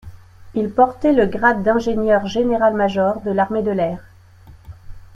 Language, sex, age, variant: French, female, 40-49, Français de métropole